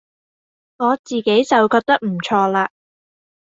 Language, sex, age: Cantonese, female, 19-29